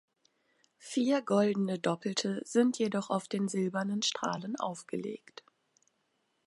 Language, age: German, 19-29